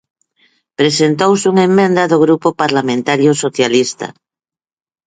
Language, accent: Galician, Normativo (estándar)